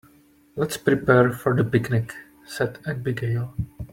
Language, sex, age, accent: English, male, 30-39, United States English